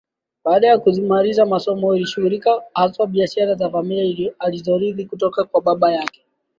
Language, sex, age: Swahili, male, 19-29